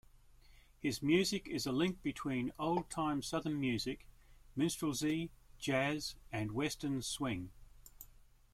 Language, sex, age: English, male, 60-69